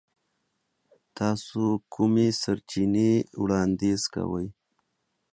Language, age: Pashto, 40-49